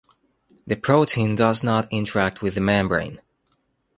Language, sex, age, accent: English, male, 19-29, United States English